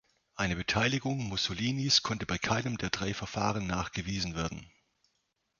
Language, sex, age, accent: German, male, 40-49, Deutschland Deutsch